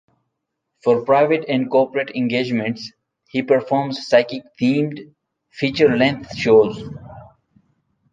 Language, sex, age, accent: English, male, 19-29, India and South Asia (India, Pakistan, Sri Lanka)